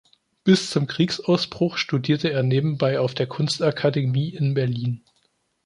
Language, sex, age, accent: German, male, 19-29, Deutschland Deutsch